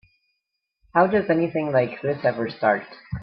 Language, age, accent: English, 19-29, United States English